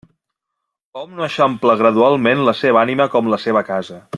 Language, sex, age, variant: Catalan, male, 30-39, Central